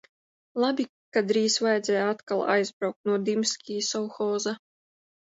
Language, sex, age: Latvian, female, 19-29